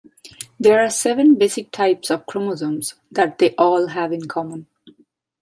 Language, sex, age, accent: English, female, 30-39, India and South Asia (India, Pakistan, Sri Lanka)